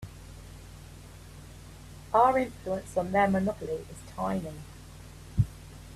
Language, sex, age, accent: English, female, 40-49, England English